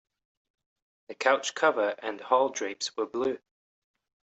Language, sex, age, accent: English, male, 19-29, Scottish English